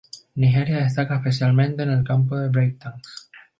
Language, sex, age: Spanish, male, 19-29